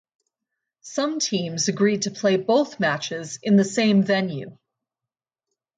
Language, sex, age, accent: English, female, 30-39, United States English